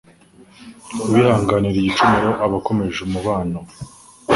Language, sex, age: Kinyarwanda, male, 19-29